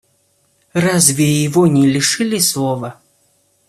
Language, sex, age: Russian, male, 19-29